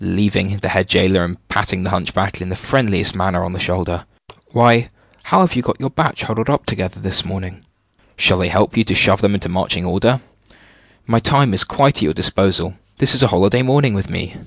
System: none